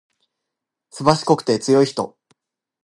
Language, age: Japanese, 19-29